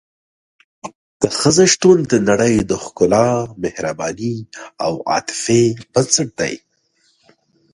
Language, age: Pashto, 30-39